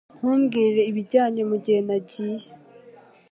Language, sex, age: Kinyarwanda, female, 19-29